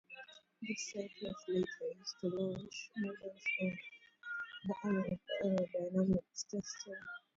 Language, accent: English, England English